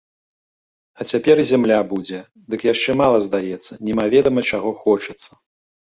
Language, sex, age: Belarusian, male, 40-49